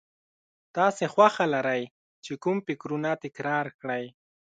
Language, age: Pashto, 19-29